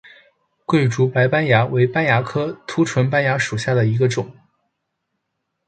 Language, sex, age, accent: Chinese, male, under 19, 出生地：湖北省